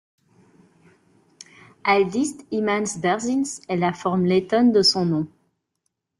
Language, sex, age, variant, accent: French, female, 30-39, Français d'Europe, Français de Belgique